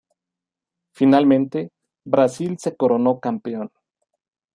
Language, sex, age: Spanish, male, 19-29